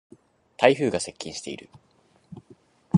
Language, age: Japanese, 19-29